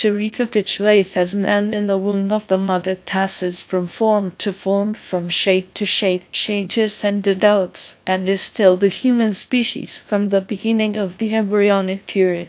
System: TTS, GlowTTS